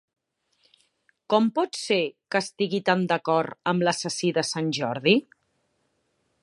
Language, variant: Catalan, Central